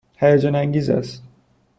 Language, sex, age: Persian, male, 30-39